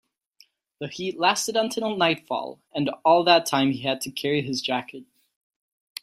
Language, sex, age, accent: English, male, 19-29, United States English